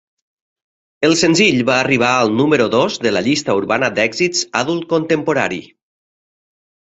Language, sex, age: Catalan, male, 40-49